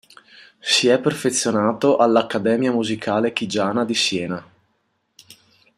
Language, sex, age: Italian, male, 30-39